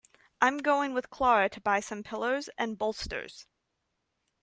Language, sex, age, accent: English, female, 19-29, United States English